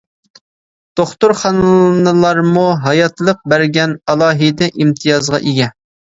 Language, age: Uyghur, 19-29